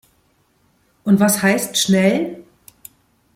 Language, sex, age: German, female, 40-49